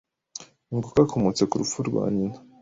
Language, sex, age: Kinyarwanda, male, 19-29